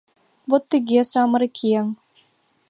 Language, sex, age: Mari, female, 19-29